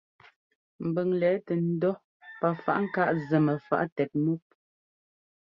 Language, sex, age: Ngomba, female, 30-39